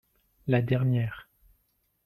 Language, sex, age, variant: French, male, 30-39, Français de métropole